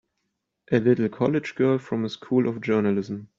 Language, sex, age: English, male, 30-39